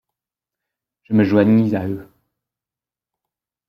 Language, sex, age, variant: French, male, 40-49, Français de métropole